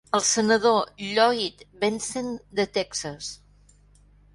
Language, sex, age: Catalan, female, 70-79